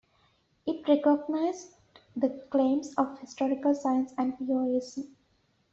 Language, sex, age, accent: English, female, 19-29, England English